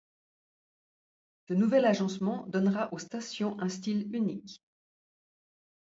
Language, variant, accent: French, Français d'Europe, Français de Suisse